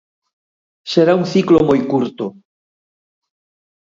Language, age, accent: Galician, 60-69, Atlántico (seseo e gheada)